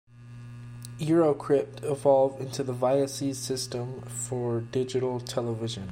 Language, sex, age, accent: English, male, 19-29, United States English